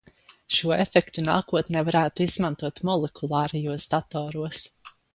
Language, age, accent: Latvian, under 19, Vidzemes